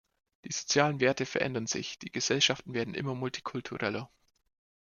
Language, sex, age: German, male, 19-29